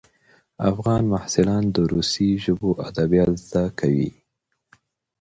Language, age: Pashto, 30-39